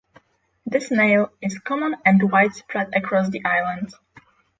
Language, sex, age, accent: English, female, 19-29, Slavic; polish